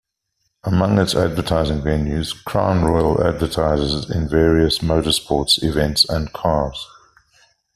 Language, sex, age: English, male, 50-59